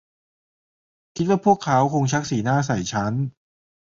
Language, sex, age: Thai, male, 30-39